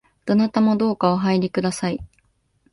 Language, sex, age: Japanese, female, 19-29